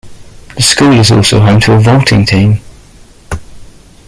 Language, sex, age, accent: English, male, 40-49, England English